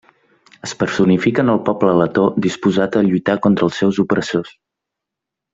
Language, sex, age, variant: Catalan, male, 19-29, Central